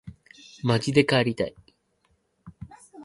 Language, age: Japanese, 19-29